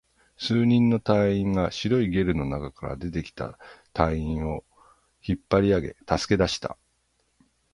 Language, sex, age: Japanese, male, 40-49